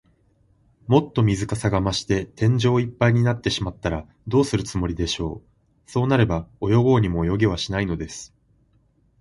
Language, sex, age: Japanese, male, 19-29